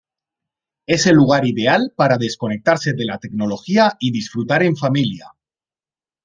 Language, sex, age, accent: Spanish, male, 40-49, España: Centro-Sur peninsular (Madrid, Toledo, Castilla-La Mancha)